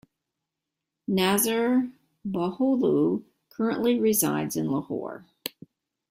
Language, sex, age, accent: English, female, 60-69, United States English